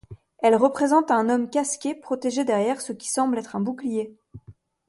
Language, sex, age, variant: French, female, 30-39, Français de métropole